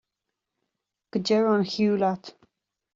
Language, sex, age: Irish, female, 19-29